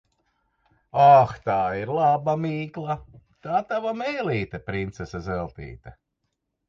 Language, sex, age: Latvian, male, 50-59